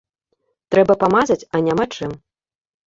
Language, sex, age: Belarusian, female, 30-39